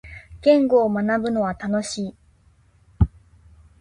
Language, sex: Japanese, female